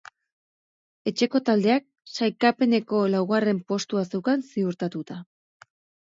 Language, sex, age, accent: Basque, female, 40-49, Erdialdekoa edo Nafarra (Gipuzkoa, Nafarroa)